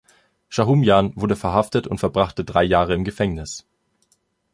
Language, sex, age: German, male, 19-29